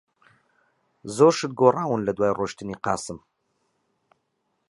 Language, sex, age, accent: Central Kurdish, male, 30-39, سۆرانی